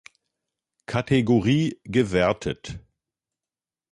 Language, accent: German, Deutschland Deutsch